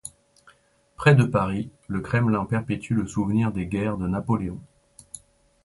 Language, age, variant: French, 40-49, Français des départements et régions d'outre-mer